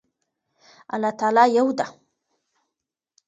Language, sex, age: Pashto, female, 19-29